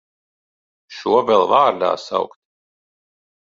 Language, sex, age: Latvian, male, 40-49